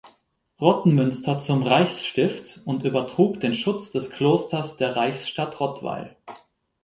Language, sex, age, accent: German, male, 30-39, Deutschland Deutsch